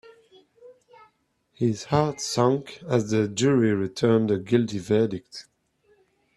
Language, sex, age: English, male, 30-39